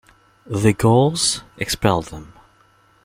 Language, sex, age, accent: English, male, 19-29, Filipino